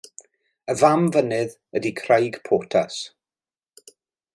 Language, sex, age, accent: Welsh, male, 40-49, Y Deyrnas Unedig Cymraeg